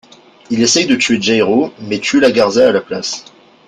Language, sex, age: French, male, under 19